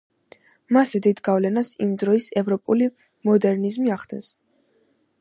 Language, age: Georgian, under 19